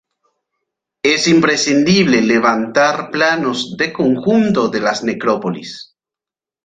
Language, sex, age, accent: Spanish, male, 40-49, Rioplatense: Argentina, Uruguay, este de Bolivia, Paraguay